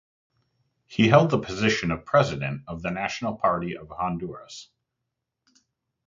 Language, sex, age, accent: English, male, 30-39, United States English